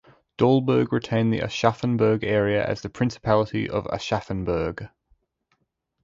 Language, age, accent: English, 19-29, England English